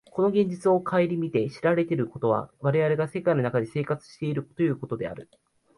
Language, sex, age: Japanese, male, 19-29